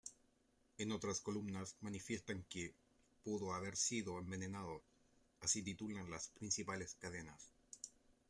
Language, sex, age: Spanish, male, 19-29